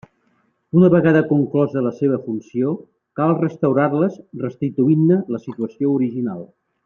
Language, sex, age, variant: Catalan, male, 60-69, Central